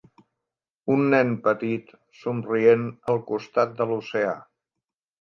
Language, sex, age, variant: Catalan, male, 50-59, Central